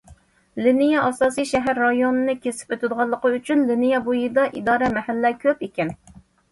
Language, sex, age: Uyghur, female, 30-39